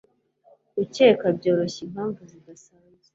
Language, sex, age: Kinyarwanda, female, 19-29